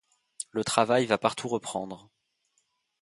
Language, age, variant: French, 19-29, Français de métropole